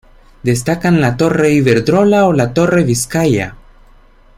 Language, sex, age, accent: Spanish, male, 19-29, América central